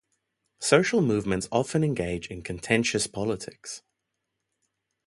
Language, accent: English, Southern African (South Africa, Zimbabwe, Namibia)